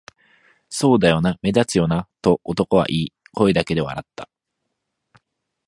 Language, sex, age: Japanese, male, 19-29